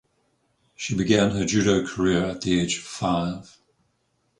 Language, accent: English, England English